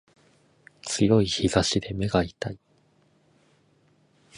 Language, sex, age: Japanese, male, 19-29